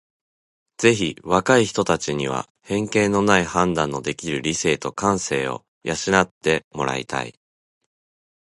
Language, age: Japanese, 19-29